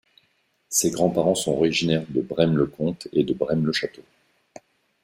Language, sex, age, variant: French, male, 50-59, Français de métropole